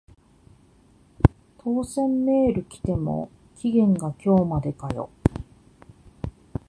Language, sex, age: Japanese, female, 40-49